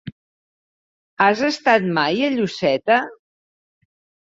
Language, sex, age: Catalan, female, 60-69